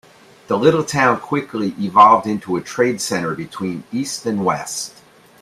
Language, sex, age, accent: English, male, 60-69, United States English